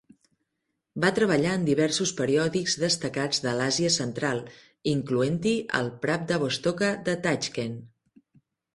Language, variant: Catalan, Central